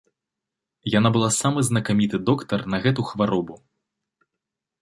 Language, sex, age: Belarusian, male, 19-29